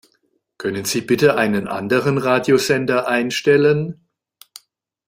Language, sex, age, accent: German, male, 60-69, Deutschland Deutsch